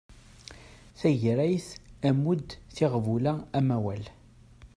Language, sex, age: Kabyle, male, 30-39